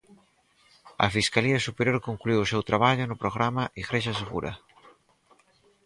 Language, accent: Galician, Normativo (estándar)